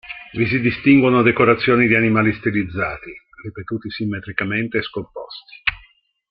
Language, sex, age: Italian, male, 60-69